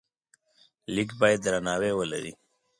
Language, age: Pashto, 30-39